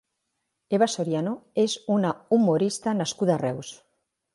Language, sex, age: Catalan, female, 50-59